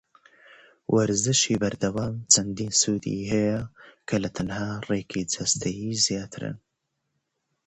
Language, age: English, 30-39